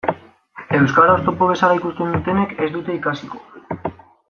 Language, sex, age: Basque, male, 19-29